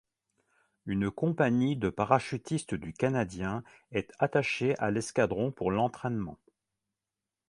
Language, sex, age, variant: French, male, 50-59, Français de métropole